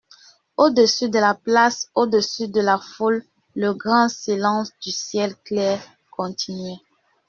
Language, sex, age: French, female, 19-29